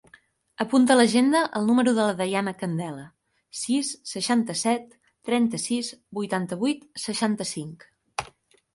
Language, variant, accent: Catalan, Central, Girona